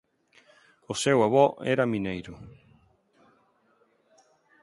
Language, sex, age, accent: Galician, male, 40-49, Neofalante